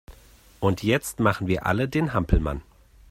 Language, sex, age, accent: German, male, 40-49, Deutschland Deutsch